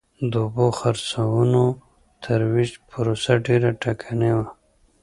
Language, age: Pashto, 30-39